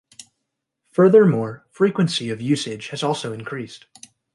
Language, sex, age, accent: English, male, 19-29, United States English